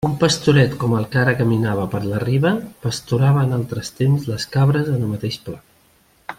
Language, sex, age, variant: Catalan, male, 50-59, Central